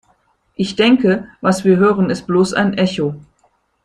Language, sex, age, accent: German, female, 50-59, Deutschland Deutsch